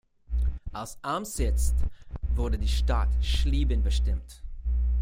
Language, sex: German, male